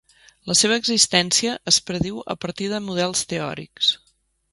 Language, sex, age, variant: Catalan, female, 40-49, Central